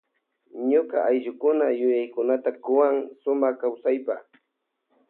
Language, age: Loja Highland Quichua, 40-49